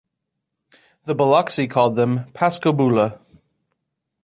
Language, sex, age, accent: English, male, 30-39, United States English